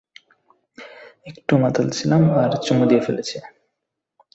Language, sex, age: Bengali, male, 19-29